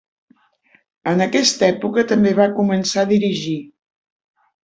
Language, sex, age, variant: Catalan, female, 50-59, Central